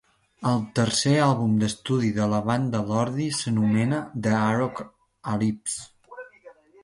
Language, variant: Catalan, Septentrional